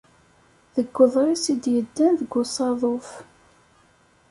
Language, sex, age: Kabyle, female, 30-39